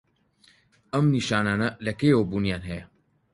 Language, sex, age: Central Kurdish, male, 19-29